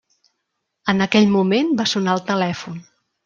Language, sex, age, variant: Catalan, female, 50-59, Central